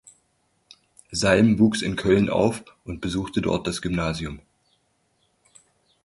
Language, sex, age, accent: German, male, 30-39, Deutschland Deutsch